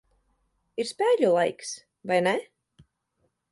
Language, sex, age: Latvian, female, 30-39